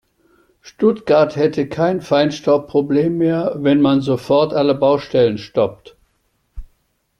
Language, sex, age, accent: German, male, 70-79, Deutschland Deutsch